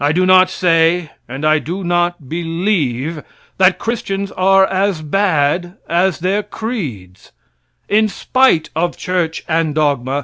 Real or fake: real